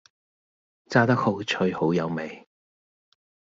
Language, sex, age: Cantonese, male, 50-59